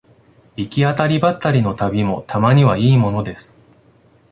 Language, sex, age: Japanese, male, 19-29